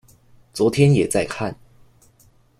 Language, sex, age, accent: Chinese, male, 19-29, 出生地：臺中市